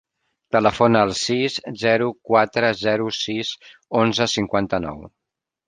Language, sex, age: Catalan, male, 50-59